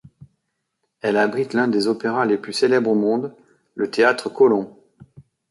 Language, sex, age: French, male, 40-49